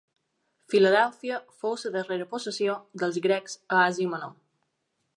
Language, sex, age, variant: Catalan, female, under 19, Balear